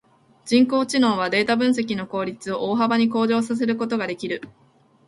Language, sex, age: Japanese, female, 19-29